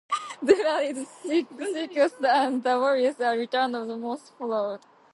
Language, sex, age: English, female, 19-29